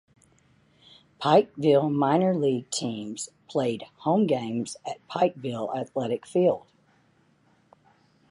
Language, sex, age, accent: English, female, 40-49, United States English